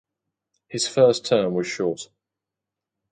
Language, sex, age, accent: English, male, under 19, England English